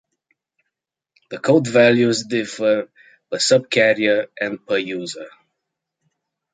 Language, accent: English, Australian English